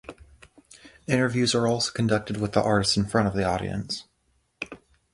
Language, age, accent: English, 19-29, United States English